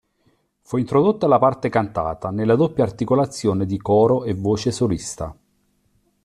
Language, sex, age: Italian, male, 50-59